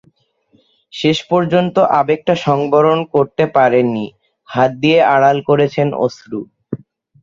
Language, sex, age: Bengali, male, 19-29